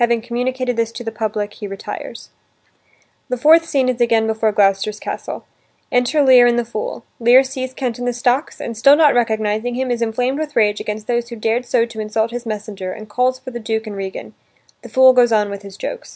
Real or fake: real